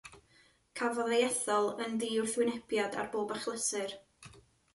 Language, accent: Welsh, Y Deyrnas Unedig Cymraeg